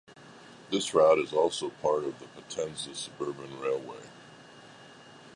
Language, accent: English, United States English